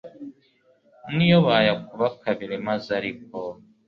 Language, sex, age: Kinyarwanda, male, 19-29